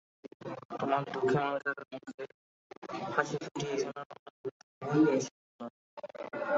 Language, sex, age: Bengali, male, 19-29